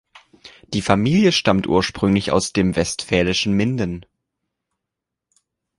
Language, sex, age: German, male, 19-29